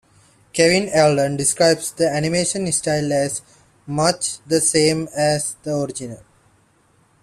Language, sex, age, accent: English, male, 19-29, India and South Asia (India, Pakistan, Sri Lanka)